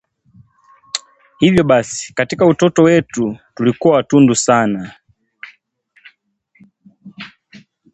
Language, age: Swahili, 19-29